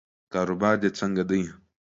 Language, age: Pashto, 19-29